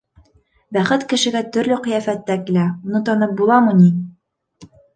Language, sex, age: Bashkir, female, 19-29